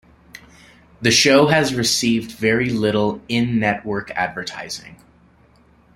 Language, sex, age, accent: English, male, under 19, United States English